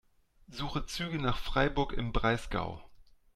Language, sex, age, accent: German, male, 40-49, Deutschland Deutsch